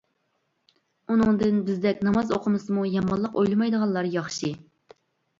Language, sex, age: Uyghur, female, 30-39